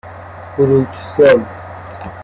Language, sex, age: Persian, male, 30-39